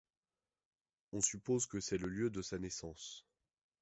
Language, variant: French, Français de métropole